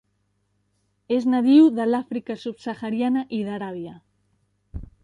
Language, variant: Catalan, Central